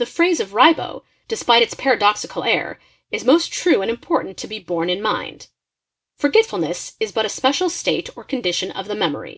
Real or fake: real